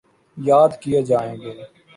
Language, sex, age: Urdu, male, 19-29